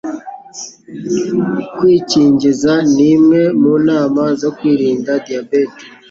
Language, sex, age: Kinyarwanda, male, 19-29